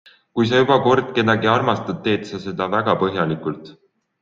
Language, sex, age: Estonian, male, 19-29